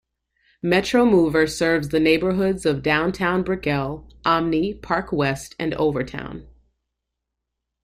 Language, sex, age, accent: English, female, 30-39, United States English